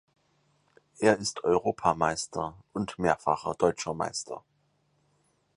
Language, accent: German, Deutschland Deutsch